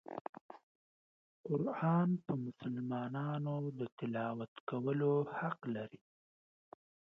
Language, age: Pashto, 19-29